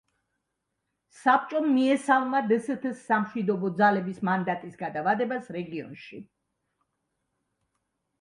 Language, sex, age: Georgian, female, 60-69